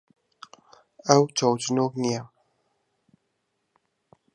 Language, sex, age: Central Kurdish, male, 19-29